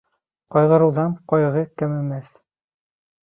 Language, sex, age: Bashkir, male, 19-29